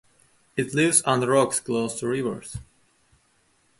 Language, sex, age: English, male, 19-29